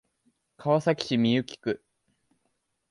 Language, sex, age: Japanese, male, 19-29